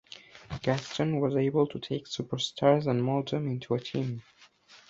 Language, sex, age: English, male, under 19